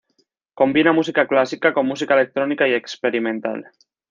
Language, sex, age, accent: Spanish, male, 19-29, España: Norte peninsular (Asturias, Castilla y León, Cantabria, País Vasco, Navarra, Aragón, La Rioja, Guadalajara, Cuenca)